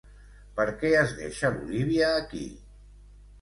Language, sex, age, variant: Catalan, male, 60-69, Central